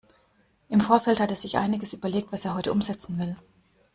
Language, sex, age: German, female, 40-49